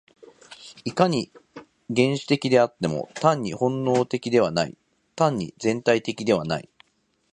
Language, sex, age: Japanese, female, 19-29